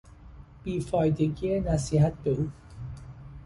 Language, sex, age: Persian, male, 30-39